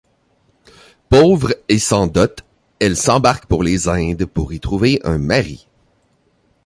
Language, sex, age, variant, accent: French, male, 30-39, Français d'Amérique du Nord, Français du Canada